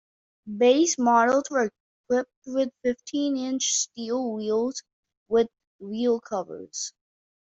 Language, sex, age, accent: English, male, under 19, United States English